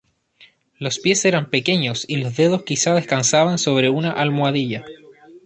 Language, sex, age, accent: Spanish, male, 30-39, Chileno: Chile, Cuyo